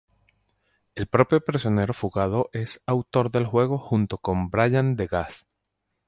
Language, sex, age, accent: Spanish, male, 40-49, Caribe: Cuba, Venezuela, Puerto Rico, República Dominicana, Panamá, Colombia caribeña, México caribeño, Costa del golfo de México